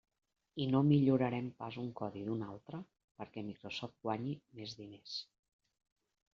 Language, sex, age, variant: Catalan, female, 40-49, Central